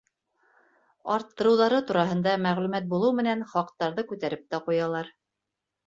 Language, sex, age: Bashkir, female, 40-49